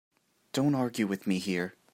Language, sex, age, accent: English, male, 19-29, United States English